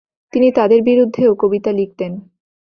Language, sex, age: Bengali, female, 19-29